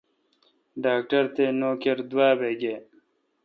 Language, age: Kalkoti, 19-29